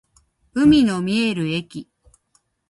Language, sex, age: Japanese, female, 50-59